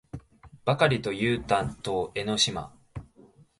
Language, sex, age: Japanese, male, under 19